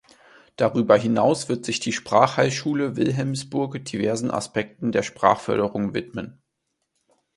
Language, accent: German, Deutschland Deutsch